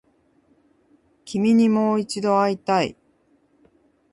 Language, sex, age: Japanese, female, 40-49